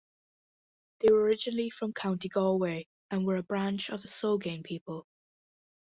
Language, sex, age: English, female, under 19